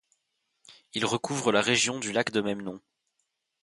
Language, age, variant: French, 19-29, Français de métropole